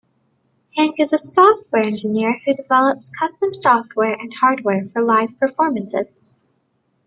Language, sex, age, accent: English, female, 19-29, United States English